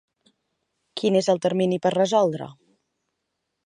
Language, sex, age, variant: Catalan, female, 40-49, Central